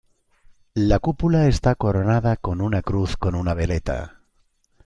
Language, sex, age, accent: Spanish, male, 50-59, España: Centro-Sur peninsular (Madrid, Toledo, Castilla-La Mancha)